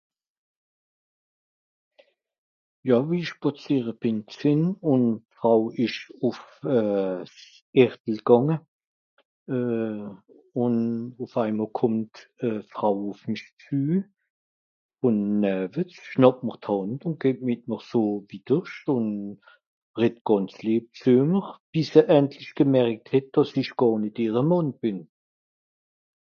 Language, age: Swiss German, 60-69